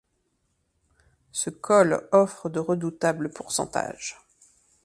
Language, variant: French, Français de métropole